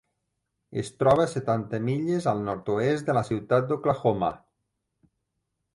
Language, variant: Catalan, Nord-Occidental